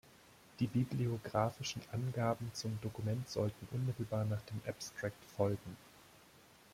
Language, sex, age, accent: German, male, 19-29, Deutschland Deutsch